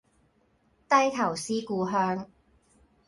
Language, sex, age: Cantonese, male, 30-39